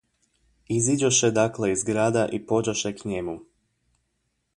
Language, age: Croatian, 19-29